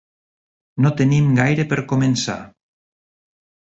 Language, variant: Catalan, Nord-Occidental